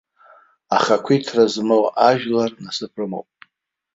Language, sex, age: Abkhazian, male, 60-69